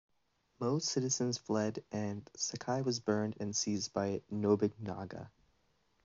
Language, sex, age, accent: English, male, 19-29, Canadian English